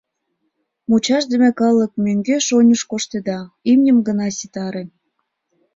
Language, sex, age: Mari, female, 19-29